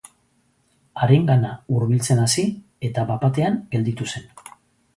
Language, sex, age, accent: Basque, male, 40-49, Mendebalekoa (Araba, Bizkaia, Gipuzkoako mendebaleko herri batzuk)